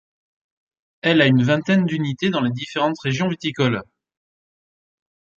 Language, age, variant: French, 30-39, Français de métropole